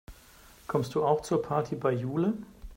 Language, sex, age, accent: German, male, 50-59, Deutschland Deutsch